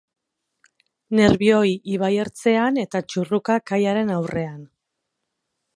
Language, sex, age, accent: Basque, female, 40-49, Erdialdekoa edo Nafarra (Gipuzkoa, Nafarroa)